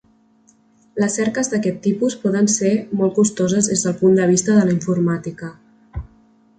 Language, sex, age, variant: Catalan, female, 19-29, Central